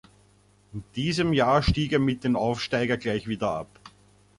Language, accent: German, Österreichisches Deutsch